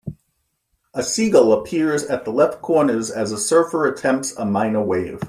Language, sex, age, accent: English, male, 50-59, United States English